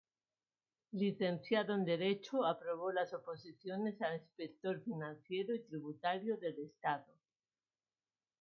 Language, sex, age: Spanish, female, 50-59